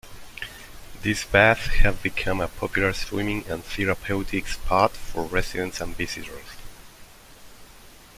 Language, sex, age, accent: English, male, 30-39, United States English